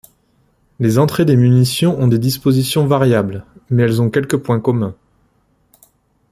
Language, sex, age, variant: French, male, 30-39, Français de métropole